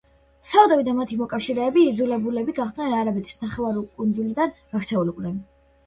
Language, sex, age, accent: Georgian, female, under 19, მშვიდი